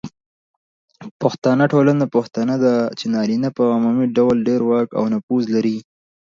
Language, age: Pashto, 19-29